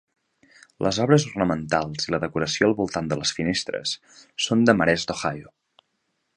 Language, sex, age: Catalan, male, 19-29